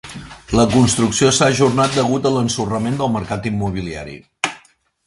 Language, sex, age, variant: Catalan, male, 50-59, Central